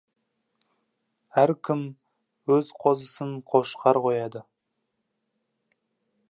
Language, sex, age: Kazakh, male, 19-29